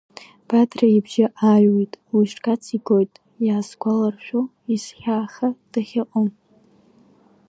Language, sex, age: Abkhazian, female, under 19